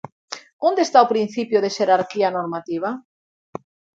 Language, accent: Galician, Normativo (estándar)